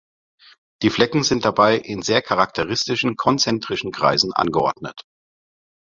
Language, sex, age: German, male, 30-39